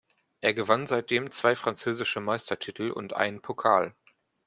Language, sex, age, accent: German, male, 19-29, Deutschland Deutsch